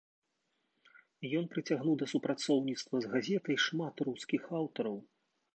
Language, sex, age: Belarusian, male, 40-49